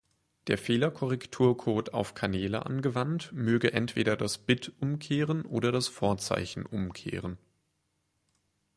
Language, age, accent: German, 19-29, Deutschland Deutsch